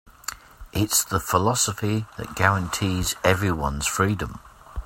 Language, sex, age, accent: English, male, 50-59, England English